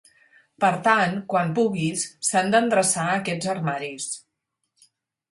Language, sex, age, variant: Catalan, female, 50-59, Central